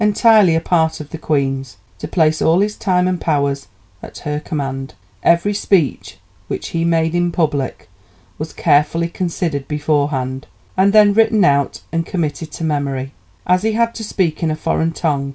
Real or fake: real